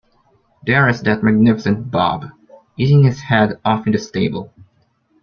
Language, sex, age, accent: English, male, under 19, Filipino